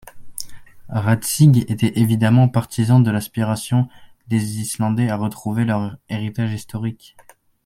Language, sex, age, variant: French, male, under 19, Français de métropole